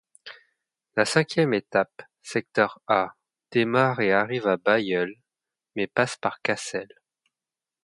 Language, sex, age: French, male, 30-39